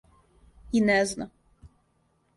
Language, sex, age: Serbian, female, 19-29